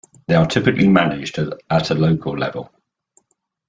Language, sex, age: English, male, 60-69